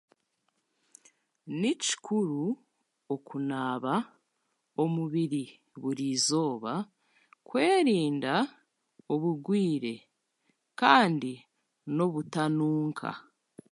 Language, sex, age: Chiga, female, 30-39